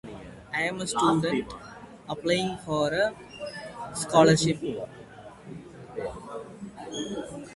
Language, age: English, 19-29